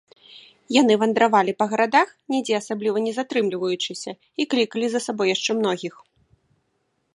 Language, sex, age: Belarusian, female, 19-29